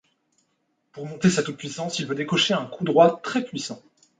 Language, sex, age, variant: French, male, 19-29, Français de métropole